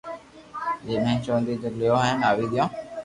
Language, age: Loarki, 40-49